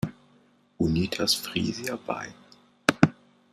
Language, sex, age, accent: German, male, 30-39, Deutschland Deutsch